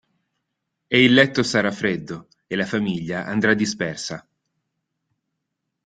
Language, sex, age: Italian, male, 19-29